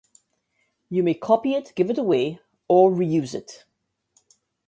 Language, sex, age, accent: English, female, 50-59, West Indies and Bermuda (Bahamas, Bermuda, Jamaica, Trinidad)